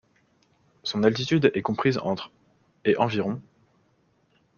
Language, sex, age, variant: French, male, 19-29, Français de métropole